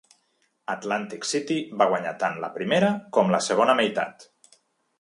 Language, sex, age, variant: Catalan, male, 30-39, Nord-Occidental